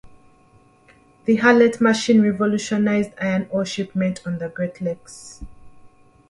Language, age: English, 19-29